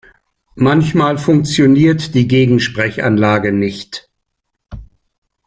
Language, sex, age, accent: German, male, 60-69, Deutschland Deutsch